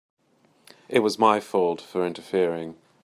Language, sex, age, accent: English, male, 40-49, England English